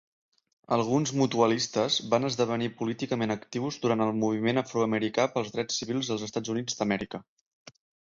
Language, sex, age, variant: Catalan, male, 19-29, Central